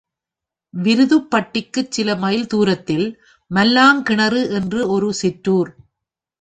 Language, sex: Tamil, female